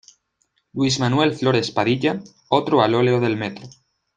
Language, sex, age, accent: Spanish, male, 19-29, España: Centro-Sur peninsular (Madrid, Toledo, Castilla-La Mancha)